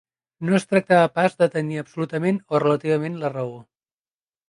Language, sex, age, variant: Catalan, male, 30-39, Central